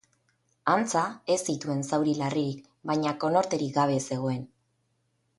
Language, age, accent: Basque, 30-39, Erdialdekoa edo Nafarra (Gipuzkoa, Nafarroa)